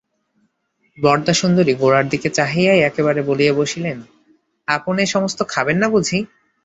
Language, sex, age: Bengali, male, under 19